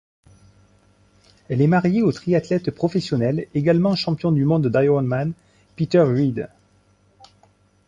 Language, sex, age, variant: French, male, 40-49, Français de métropole